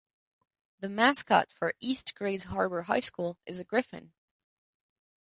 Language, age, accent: English, 19-29, United States English